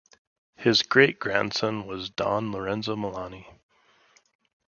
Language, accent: English, United States English